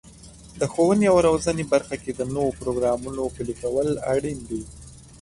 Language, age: Pashto, under 19